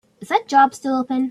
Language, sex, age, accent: English, female, under 19, United States English